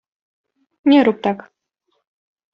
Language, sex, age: Polish, female, 19-29